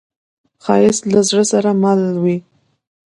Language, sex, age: Pashto, female, 19-29